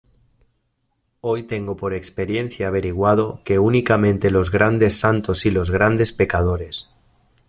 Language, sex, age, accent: Spanish, male, 40-49, España: Norte peninsular (Asturias, Castilla y León, Cantabria, País Vasco, Navarra, Aragón, La Rioja, Guadalajara, Cuenca)